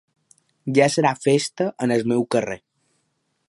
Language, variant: Catalan, Balear